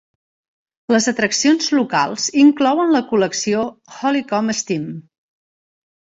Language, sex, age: Catalan, female, 40-49